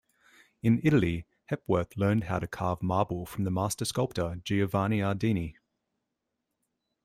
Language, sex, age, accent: English, male, 30-39, Australian English